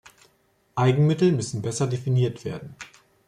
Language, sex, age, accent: German, male, 40-49, Deutschland Deutsch